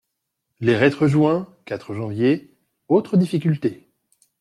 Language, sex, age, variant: French, male, 40-49, Français de métropole